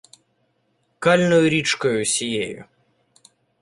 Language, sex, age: Ukrainian, male, under 19